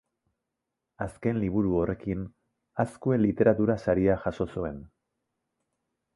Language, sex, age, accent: Basque, male, 40-49, Erdialdekoa edo Nafarra (Gipuzkoa, Nafarroa)